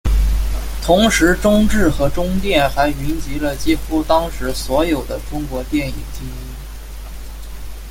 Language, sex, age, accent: Chinese, male, 19-29, 出生地：江苏省